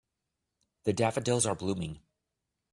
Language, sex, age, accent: English, male, 40-49, United States English